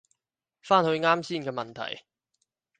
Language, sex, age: Cantonese, male, 19-29